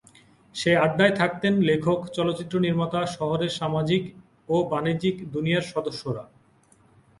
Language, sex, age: Bengali, male, 19-29